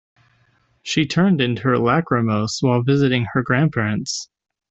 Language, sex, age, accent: English, male, 30-39, United States English